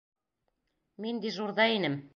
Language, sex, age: Bashkir, female, 40-49